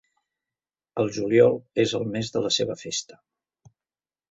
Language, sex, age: Catalan, male, 70-79